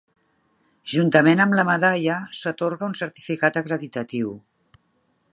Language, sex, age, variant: Catalan, female, 50-59, Central